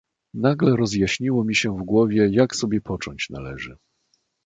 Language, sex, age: Polish, male, 50-59